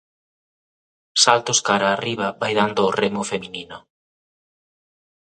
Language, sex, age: Galician, male, 30-39